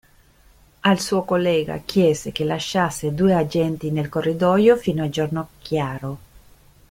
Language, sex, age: Italian, female, 50-59